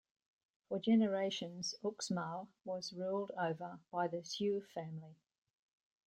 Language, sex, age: English, female, 60-69